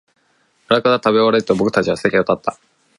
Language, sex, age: Japanese, male, 19-29